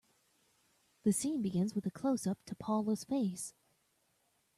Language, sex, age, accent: English, female, 30-39, United States English